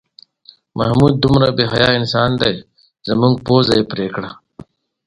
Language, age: Pashto, 30-39